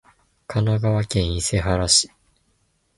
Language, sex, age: Japanese, male, 19-29